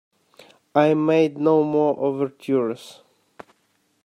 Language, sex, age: English, male, 19-29